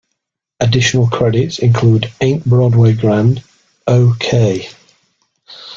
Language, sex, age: English, male, 60-69